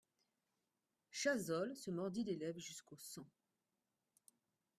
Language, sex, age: French, female, 50-59